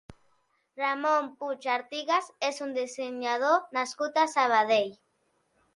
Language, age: Catalan, under 19